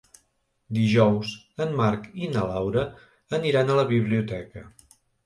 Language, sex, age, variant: Catalan, male, 60-69, Central